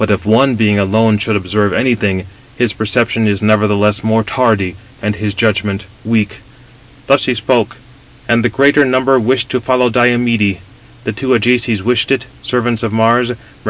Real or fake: real